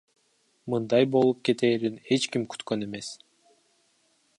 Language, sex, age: Kyrgyz, male, 19-29